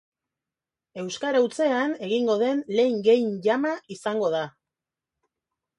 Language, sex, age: Basque, female, 40-49